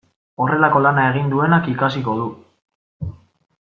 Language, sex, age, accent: Basque, male, 19-29, Mendebalekoa (Araba, Bizkaia, Gipuzkoako mendebaleko herri batzuk)